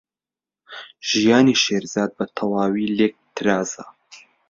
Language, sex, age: Central Kurdish, male, under 19